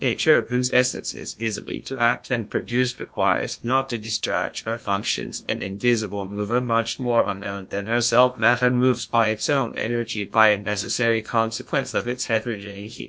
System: TTS, GlowTTS